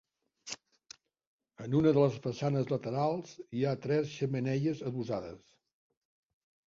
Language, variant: Catalan, Central